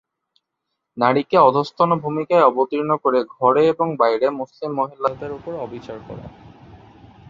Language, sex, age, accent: Bengali, male, 19-29, Bangladeshi